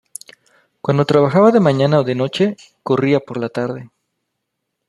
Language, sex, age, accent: Spanish, male, 30-39, México